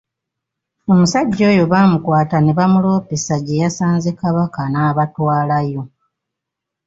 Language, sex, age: Ganda, female, 60-69